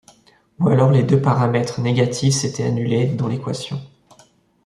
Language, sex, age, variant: French, male, 19-29, Français de métropole